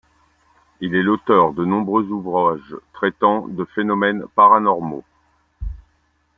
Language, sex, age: French, male, 50-59